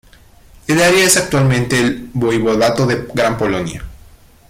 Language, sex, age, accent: Spanish, male, 19-29, México